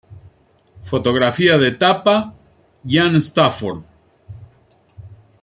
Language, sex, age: Spanish, male, 50-59